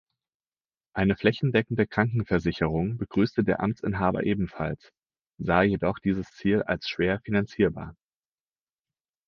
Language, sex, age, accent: German, male, 19-29, Deutschland Deutsch